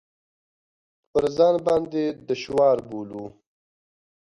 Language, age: Pashto, 19-29